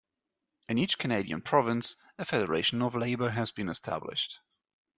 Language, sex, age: English, male, 30-39